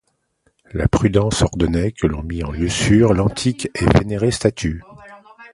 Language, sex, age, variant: French, male, 50-59, Français de métropole